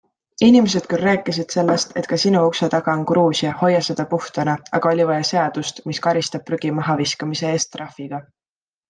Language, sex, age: Estonian, female, 19-29